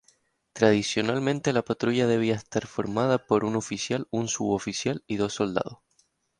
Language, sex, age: Spanish, male, 19-29